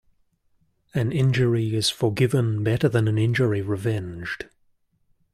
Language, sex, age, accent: English, male, 19-29, Australian English